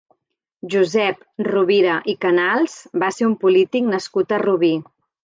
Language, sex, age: Catalan, female, 50-59